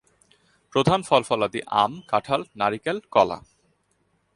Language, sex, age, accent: Bengali, male, 19-29, প্রমিত